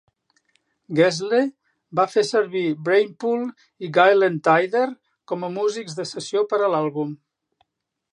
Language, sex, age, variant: Catalan, male, 60-69, Central